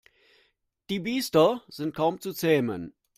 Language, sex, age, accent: German, male, 50-59, Deutschland Deutsch